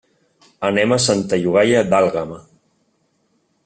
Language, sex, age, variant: Catalan, male, 19-29, Central